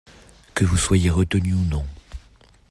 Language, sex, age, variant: French, male, under 19, Français de métropole